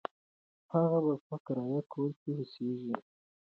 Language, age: Pashto, 19-29